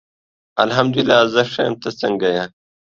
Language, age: Pashto, under 19